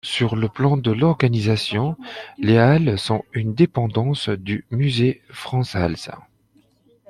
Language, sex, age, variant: French, male, 30-39, Français de métropole